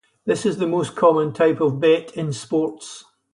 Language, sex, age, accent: English, male, 70-79, Scottish English